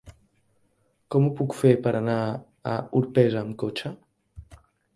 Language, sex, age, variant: Catalan, male, 19-29, Central